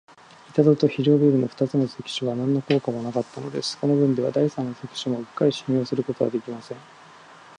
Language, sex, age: Japanese, male, 40-49